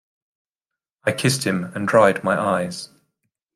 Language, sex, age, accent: English, male, 40-49, England English